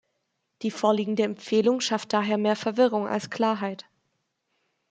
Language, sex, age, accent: German, female, 19-29, Deutschland Deutsch